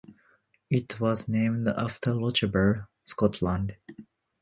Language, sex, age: English, male, 19-29